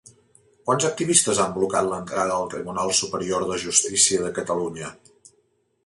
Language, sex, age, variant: Catalan, male, 40-49, Central